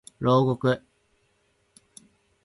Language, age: Japanese, 19-29